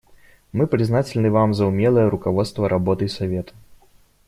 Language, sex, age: Russian, male, 19-29